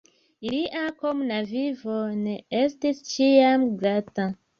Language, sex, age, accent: Esperanto, female, 30-39, Internacia